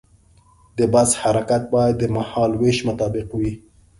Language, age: Pashto, 30-39